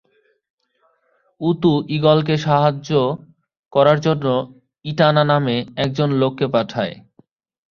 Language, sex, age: Bengali, male, 19-29